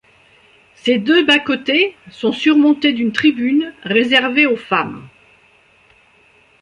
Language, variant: French, Français de métropole